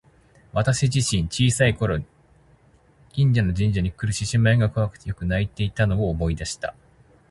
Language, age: Japanese, 30-39